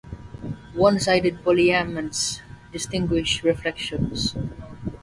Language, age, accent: English, 19-29, Filipino